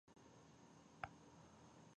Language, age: Pashto, 19-29